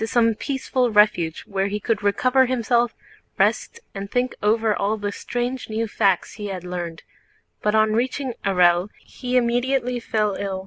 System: none